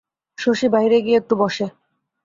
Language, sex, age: Bengali, female, 19-29